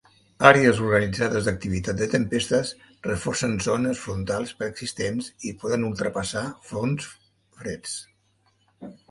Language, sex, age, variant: Catalan, male, 60-69, Central